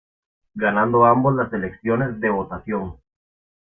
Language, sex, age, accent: Spanish, male, 19-29, América central